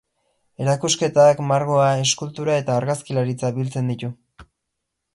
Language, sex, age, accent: Basque, male, 19-29, Erdialdekoa edo Nafarra (Gipuzkoa, Nafarroa)